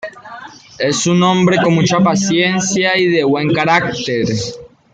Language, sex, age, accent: Spanish, male, under 19, Andino-Pacífico: Colombia, Perú, Ecuador, oeste de Bolivia y Venezuela andina